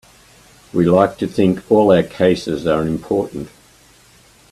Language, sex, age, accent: English, male, 80-89, Australian English